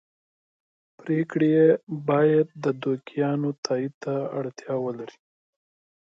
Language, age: Pashto, 19-29